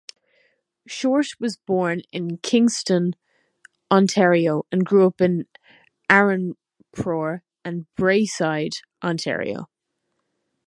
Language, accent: English, Irish English